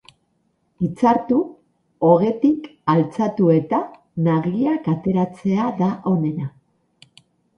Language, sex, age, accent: Basque, female, 50-59, Mendebalekoa (Araba, Bizkaia, Gipuzkoako mendebaleko herri batzuk)